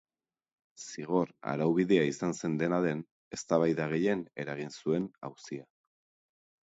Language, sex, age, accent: Basque, male, 40-49, Erdialdekoa edo Nafarra (Gipuzkoa, Nafarroa)